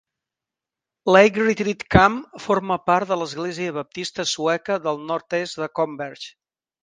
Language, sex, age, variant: Catalan, male, 50-59, Central